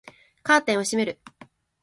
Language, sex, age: Japanese, female, 19-29